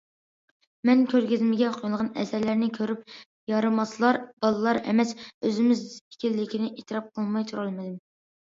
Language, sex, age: Uyghur, female, under 19